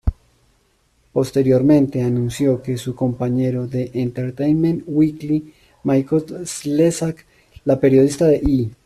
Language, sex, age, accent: Spanish, male, 30-39, Caribe: Cuba, Venezuela, Puerto Rico, República Dominicana, Panamá, Colombia caribeña, México caribeño, Costa del golfo de México